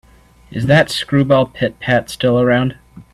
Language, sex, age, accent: English, male, 19-29, United States English